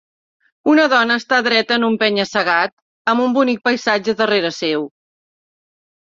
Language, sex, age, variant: Catalan, female, 60-69, Central